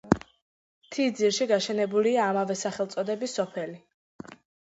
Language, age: Georgian, under 19